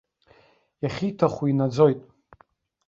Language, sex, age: Abkhazian, male, 40-49